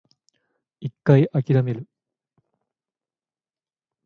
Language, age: Japanese, 19-29